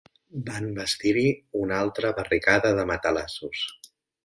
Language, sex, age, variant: Catalan, male, 50-59, Central